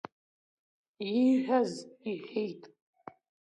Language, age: Abkhazian, under 19